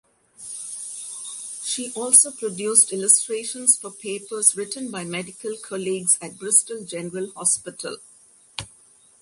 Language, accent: English, India and South Asia (India, Pakistan, Sri Lanka)